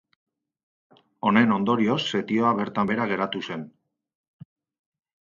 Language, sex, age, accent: Basque, male, 40-49, Mendebalekoa (Araba, Bizkaia, Gipuzkoako mendebaleko herri batzuk)